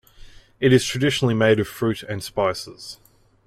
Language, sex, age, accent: English, male, 30-39, Australian English